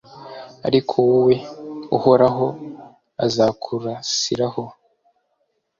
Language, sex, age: Kinyarwanda, male, 19-29